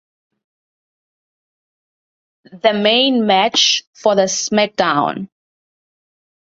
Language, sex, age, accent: English, female, 30-39, Southern African (South Africa, Zimbabwe, Namibia)